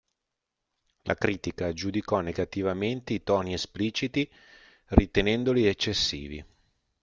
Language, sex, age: Italian, male, 40-49